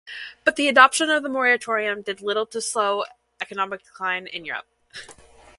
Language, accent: English, United States English